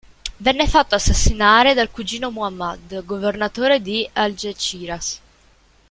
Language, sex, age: Italian, female, 19-29